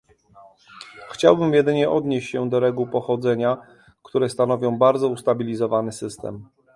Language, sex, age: Polish, male, 40-49